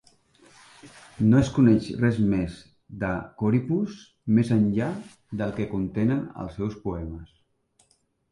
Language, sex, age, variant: Catalan, male, 40-49, Central